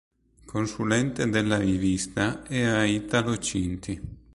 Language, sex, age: Italian, male, 19-29